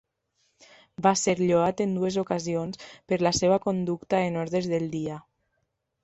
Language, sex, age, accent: Catalan, female, 19-29, valencià